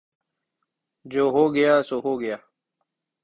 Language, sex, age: Urdu, male, 19-29